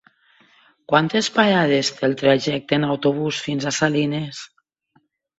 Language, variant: Catalan, Septentrional